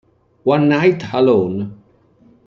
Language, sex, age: Italian, male, 60-69